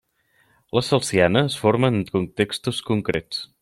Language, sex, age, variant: Catalan, male, 30-39, Central